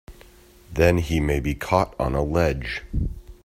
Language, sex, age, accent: English, male, 19-29, United States English